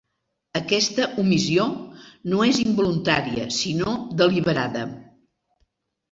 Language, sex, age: Catalan, female, 70-79